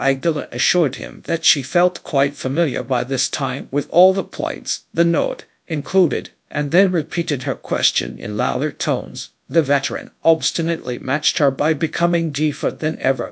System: TTS, GradTTS